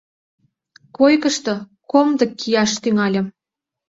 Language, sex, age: Mari, female, 19-29